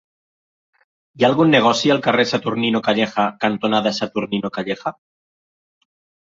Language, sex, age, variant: Catalan, male, 50-59, Nord-Occidental